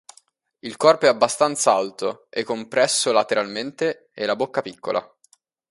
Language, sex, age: Italian, male, 19-29